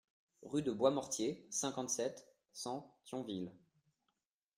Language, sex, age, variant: French, male, under 19, Français de métropole